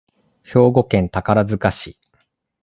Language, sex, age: Japanese, male, 19-29